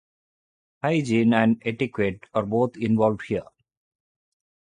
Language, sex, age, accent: English, male, 30-39, India and South Asia (India, Pakistan, Sri Lanka)